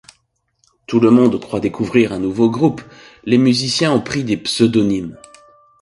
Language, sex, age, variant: French, male, 40-49, Français de métropole